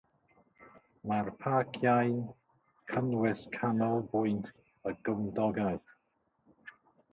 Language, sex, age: Welsh, male, 50-59